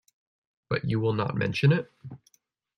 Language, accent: English, United States English